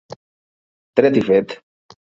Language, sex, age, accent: Catalan, male, 30-39, apitxat